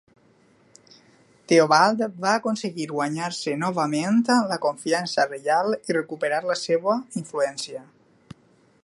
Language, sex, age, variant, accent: Catalan, male, 30-39, Valencià meridional, valencià